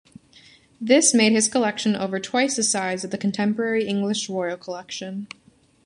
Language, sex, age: English, female, 19-29